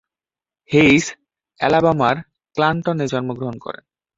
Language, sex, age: Bengali, male, under 19